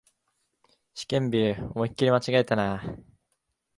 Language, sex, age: Japanese, male, 19-29